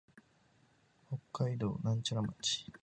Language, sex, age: Japanese, male, 19-29